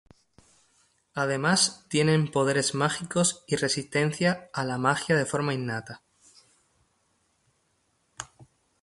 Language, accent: Spanish, España: Sur peninsular (Andalucia, Extremadura, Murcia)